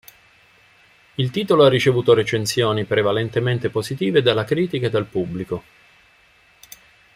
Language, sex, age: Italian, male, 50-59